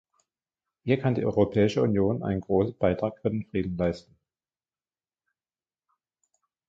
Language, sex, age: German, male, 50-59